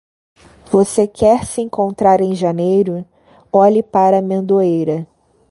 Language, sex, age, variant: Portuguese, female, 30-39, Portuguese (Brasil)